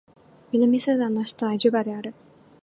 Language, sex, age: Japanese, female, 19-29